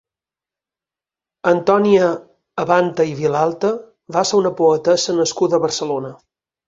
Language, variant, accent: Catalan, Balear, mallorquí